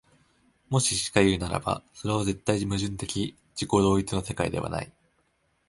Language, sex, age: Japanese, male, under 19